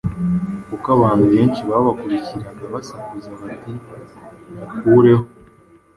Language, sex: Kinyarwanda, male